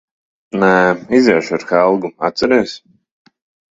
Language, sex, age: Latvian, male, 30-39